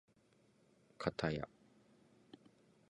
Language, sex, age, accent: Japanese, male, 19-29, 標準語